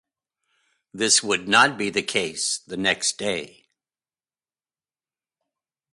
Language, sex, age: English, male, 60-69